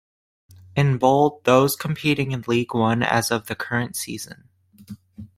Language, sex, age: English, male, under 19